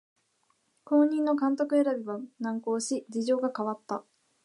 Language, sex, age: Japanese, female, 19-29